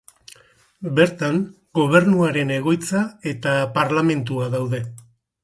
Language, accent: Basque, Mendebalekoa (Araba, Bizkaia, Gipuzkoako mendebaleko herri batzuk)